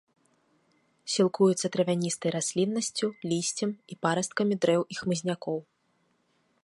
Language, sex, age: Belarusian, female, 19-29